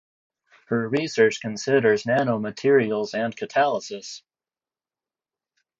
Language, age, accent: English, 30-39, United States English